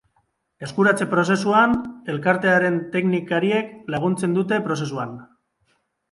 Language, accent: Basque, Mendebalekoa (Araba, Bizkaia, Gipuzkoako mendebaleko herri batzuk)